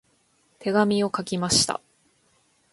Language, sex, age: Japanese, female, 19-29